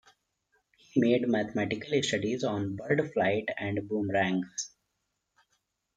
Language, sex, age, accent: English, male, 19-29, India and South Asia (India, Pakistan, Sri Lanka)